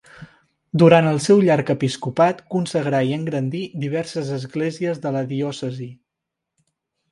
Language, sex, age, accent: Catalan, male, 19-29, central; septentrional